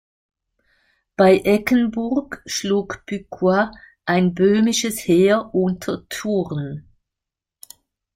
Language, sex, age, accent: German, female, 60-69, Schweizerdeutsch